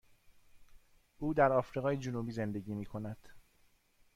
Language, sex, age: Persian, male, 40-49